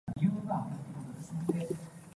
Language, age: Cantonese, 19-29